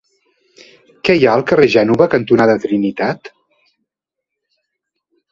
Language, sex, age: Catalan, male, 50-59